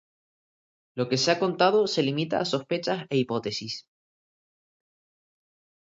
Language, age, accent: Spanish, 19-29, España: Islas Canarias